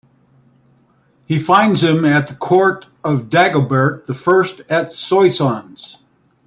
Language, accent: English, United States English